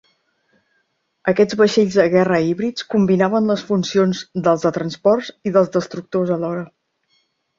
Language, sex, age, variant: Catalan, female, 50-59, Central